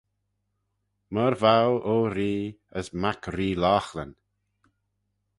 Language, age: Manx, 40-49